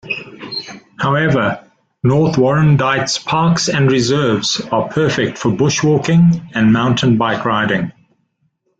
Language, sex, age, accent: English, male, 60-69, Southern African (South Africa, Zimbabwe, Namibia)